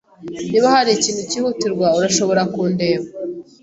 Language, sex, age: Kinyarwanda, female, 19-29